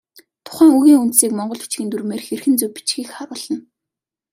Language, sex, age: Mongolian, female, 19-29